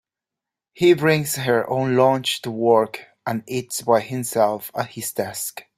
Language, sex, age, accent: English, male, 30-39, Irish English